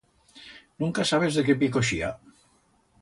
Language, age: Aragonese, 60-69